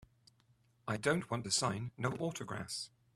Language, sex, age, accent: English, male, 40-49, England English